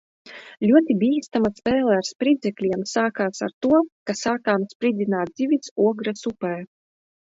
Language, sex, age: Latvian, female, 19-29